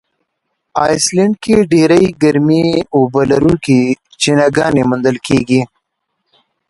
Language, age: Pashto, 30-39